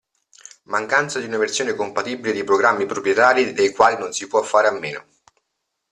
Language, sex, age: Italian, male, 40-49